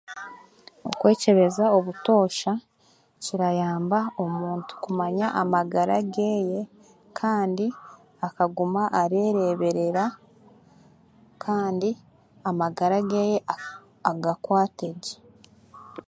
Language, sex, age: Chiga, female, 19-29